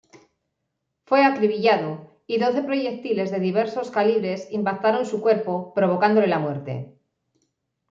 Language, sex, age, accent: Spanish, female, 40-49, España: Norte peninsular (Asturias, Castilla y León, Cantabria, País Vasco, Navarra, Aragón, La Rioja, Guadalajara, Cuenca)